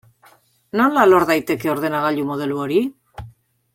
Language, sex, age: Basque, female, 60-69